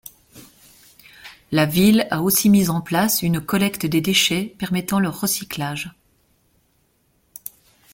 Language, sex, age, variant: French, female, 50-59, Français de métropole